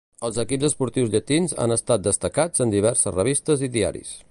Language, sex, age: Catalan, male, 40-49